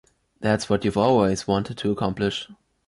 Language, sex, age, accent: English, male, under 19, United States English